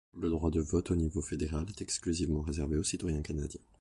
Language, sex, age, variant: French, male, 30-39, Français de métropole